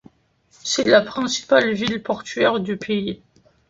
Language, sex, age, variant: French, male, under 19, Français de métropole